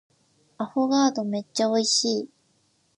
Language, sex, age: Japanese, female, 19-29